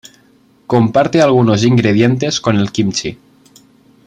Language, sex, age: Spanish, male, 19-29